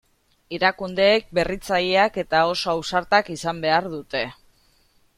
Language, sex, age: Basque, female, 30-39